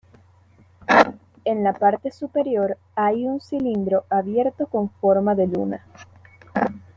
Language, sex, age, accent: Spanish, female, 19-29, Caribe: Cuba, Venezuela, Puerto Rico, República Dominicana, Panamá, Colombia caribeña, México caribeño, Costa del golfo de México